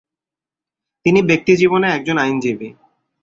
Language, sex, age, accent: Bengali, male, 19-29, Bangladeshi